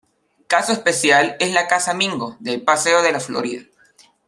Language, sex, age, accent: Spanish, male, under 19, Andino-Pacífico: Colombia, Perú, Ecuador, oeste de Bolivia y Venezuela andina